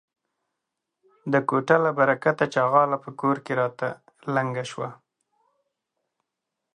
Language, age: Pashto, 30-39